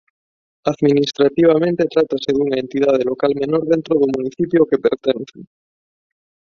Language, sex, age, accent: Galician, male, 19-29, Neofalante